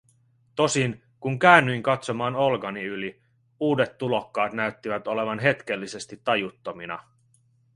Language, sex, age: Finnish, male, 30-39